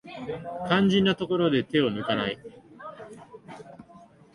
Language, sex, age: Japanese, male, 19-29